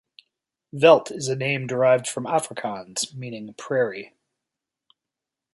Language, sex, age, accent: English, male, 30-39, Canadian English